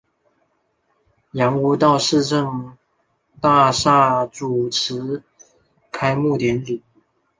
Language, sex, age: Chinese, male, under 19